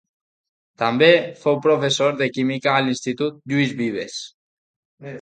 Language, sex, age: Catalan, male, 19-29